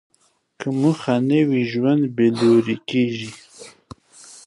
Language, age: Pashto, 40-49